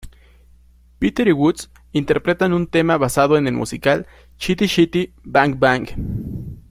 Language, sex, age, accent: Spanish, male, 19-29, México